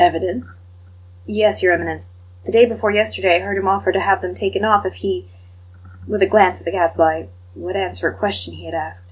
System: none